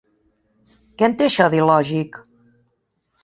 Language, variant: Catalan, Central